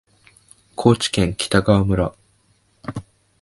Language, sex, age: Japanese, male, 19-29